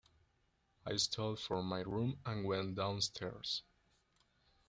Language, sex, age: English, male, 19-29